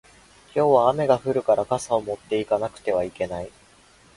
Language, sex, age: Japanese, male, 19-29